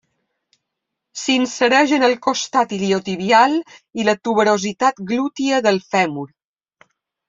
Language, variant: Catalan, Balear